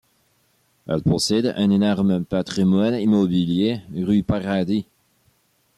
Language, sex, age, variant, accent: French, male, 40-49, Français d'Amérique du Nord, Français du Canada